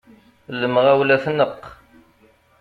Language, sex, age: Kabyle, male, 40-49